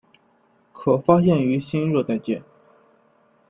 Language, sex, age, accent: Chinese, male, 19-29, 出生地：山东省